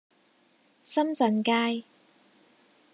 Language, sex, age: Cantonese, female, 19-29